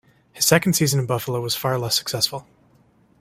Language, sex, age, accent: English, male, 19-29, Canadian English